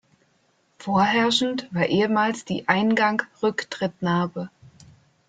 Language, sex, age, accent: German, female, 19-29, Deutschland Deutsch